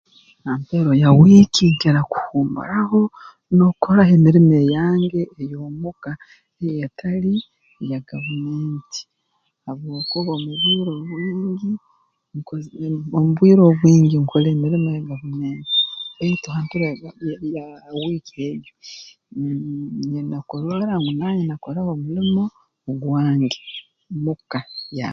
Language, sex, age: Tooro, female, 40-49